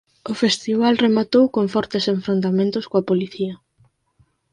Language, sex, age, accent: Galician, female, under 19, Normativo (estándar)